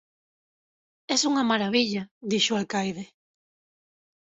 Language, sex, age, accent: Galician, female, 30-39, Oriental (común en zona oriental)